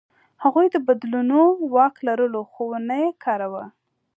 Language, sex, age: Pashto, female, 19-29